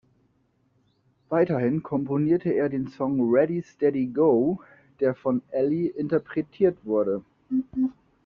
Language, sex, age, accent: German, male, 30-39, Deutschland Deutsch